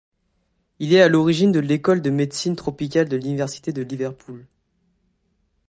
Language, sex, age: French, male, 19-29